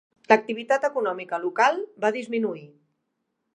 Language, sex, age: Catalan, female, 50-59